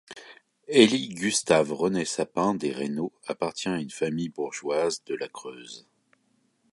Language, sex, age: French, male, 40-49